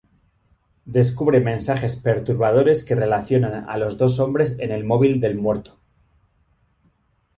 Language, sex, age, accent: Spanish, male, 30-39, España: Norte peninsular (Asturias, Castilla y León, Cantabria, País Vasco, Navarra, Aragón, La Rioja, Guadalajara, Cuenca)